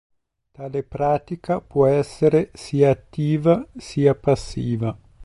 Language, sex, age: Italian, male, 40-49